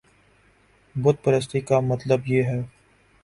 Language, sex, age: Urdu, male, 19-29